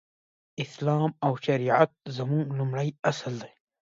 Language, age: Pashto, 19-29